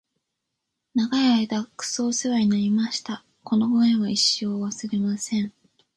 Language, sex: Japanese, female